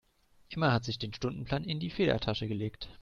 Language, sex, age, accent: German, male, 19-29, Deutschland Deutsch